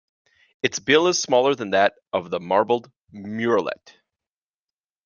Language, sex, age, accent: English, male, 40-49, United States English